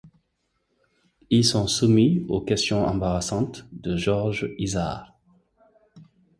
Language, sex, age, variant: French, male, 30-39, Français d'Afrique subsaharienne et des îles africaines